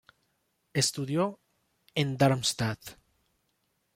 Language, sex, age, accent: Spanish, male, 19-29, Andino-Pacífico: Colombia, Perú, Ecuador, oeste de Bolivia y Venezuela andina